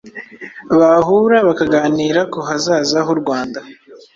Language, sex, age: Kinyarwanda, male, 19-29